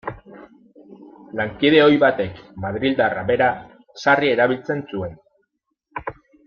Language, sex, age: Basque, male, 30-39